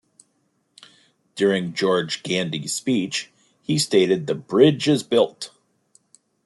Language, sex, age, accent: English, male, 60-69, United States English